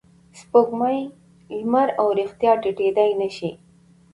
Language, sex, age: Pashto, female, 40-49